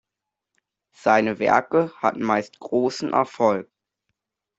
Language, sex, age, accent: German, male, under 19, Deutschland Deutsch